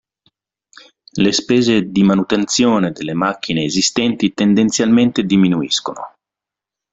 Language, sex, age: Italian, male, 40-49